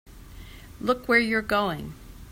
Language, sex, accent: English, female, United States English